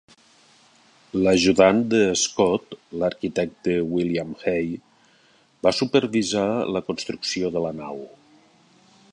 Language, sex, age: Catalan, male, 50-59